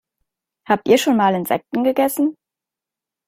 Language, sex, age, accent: German, female, 19-29, Deutschland Deutsch